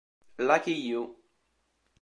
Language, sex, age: Italian, male, 19-29